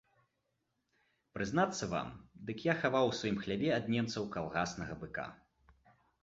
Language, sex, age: Belarusian, male, 30-39